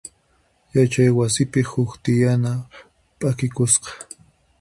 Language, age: Puno Quechua, 19-29